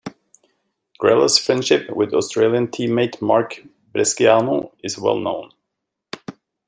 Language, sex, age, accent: English, male, 40-49, United States English